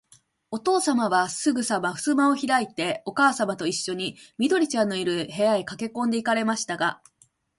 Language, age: Japanese, 40-49